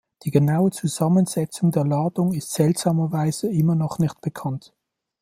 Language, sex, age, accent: German, male, 19-29, Schweizerdeutsch